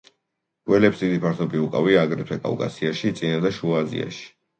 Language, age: Georgian, 19-29